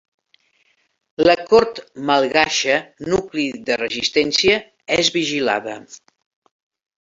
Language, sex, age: Catalan, female, 70-79